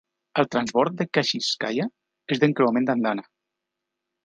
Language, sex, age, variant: Catalan, male, 30-39, Central